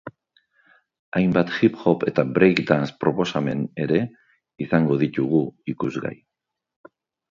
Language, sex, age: Basque, male, 60-69